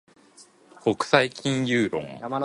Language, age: Japanese, under 19